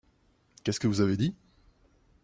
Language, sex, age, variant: French, male, 30-39, Français de métropole